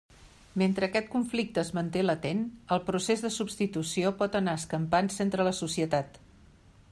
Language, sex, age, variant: Catalan, female, 60-69, Central